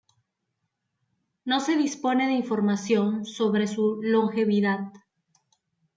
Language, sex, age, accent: Spanish, female, 30-39, Andino-Pacífico: Colombia, Perú, Ecuador, oeste de Bolivia y Venezuela andina